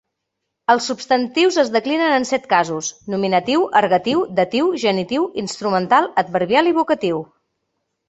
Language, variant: Catalan, Central